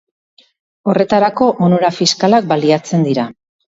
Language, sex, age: Basque, female, 40-49